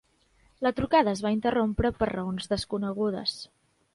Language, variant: Catalan, Central